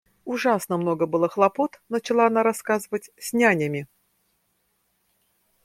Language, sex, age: Russian, female, 50-59